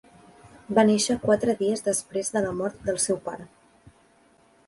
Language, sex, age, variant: Catalan, female, 19-29, Central